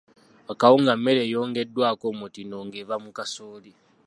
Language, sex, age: Ganda, male, 19-29